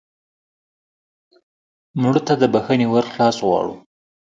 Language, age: Pashto, 19-29